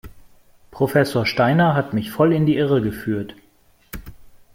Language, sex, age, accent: German, male, 50-59, Deutschland Deutsch